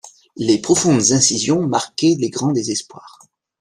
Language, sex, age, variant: French, male, 40-49, Français de métropole